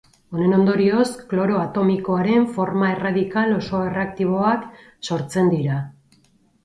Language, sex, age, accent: Basque, female, 40-49, Erdialdekoa edo Nafarra (Gipuzkoa, Nafarroa)